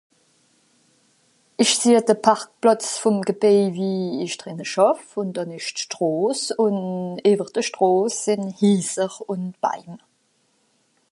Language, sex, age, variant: Swiss German, female, 40-49, Nordniederàlemmànisch (Rishoffe, Zàwere, Bùsswìller, Hawenau, Brüemt, Stroossbùri, Molse, Dàmbàch, Schlettstàtt, Pfàlzbùri usw.)